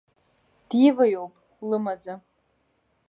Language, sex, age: Abkhazian, female, under 19